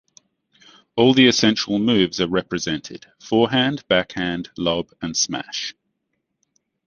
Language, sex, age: English, male, 40-49